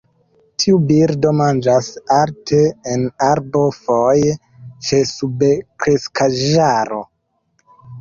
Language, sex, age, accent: Esperanto, male, 19-29, Internacia